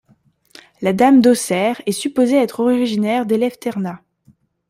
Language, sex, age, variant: French, female, 19-29, Français de métropole